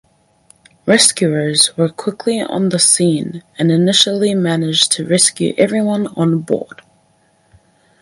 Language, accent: English, New Zealand English